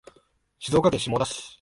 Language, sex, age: Japanese, male, 19-29